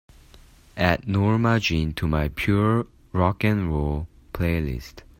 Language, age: English, under 19